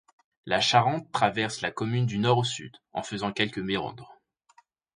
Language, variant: French, Français de métropole